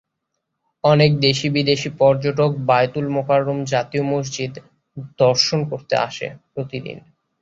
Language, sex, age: Bengali, male, 19-29